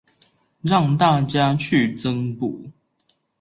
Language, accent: Chinese, 出生地：臺中市